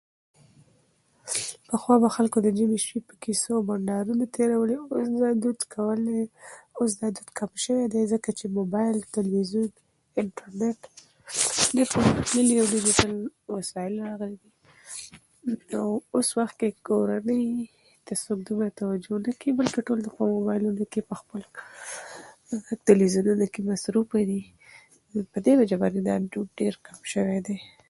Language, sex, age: Pashto, female, 19-29